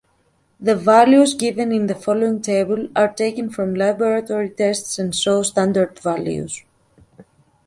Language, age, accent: English, 30-39, United States English